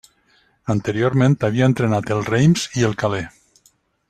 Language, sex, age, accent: Catalan, male, 50-59, valencià